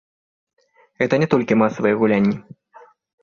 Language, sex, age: Belarusian, male, 30-39